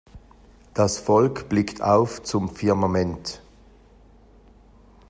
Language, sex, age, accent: German, male, 50-59, Schweizerdeutsch